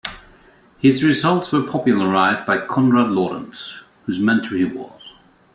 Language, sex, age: English, male, 40-49